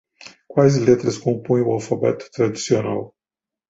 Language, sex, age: Portuguese, male, 50-59